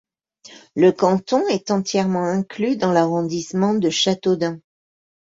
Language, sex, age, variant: French, female, 50-59, Français de métropole